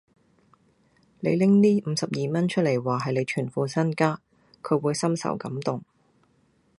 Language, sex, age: Cantonese, female, 40-49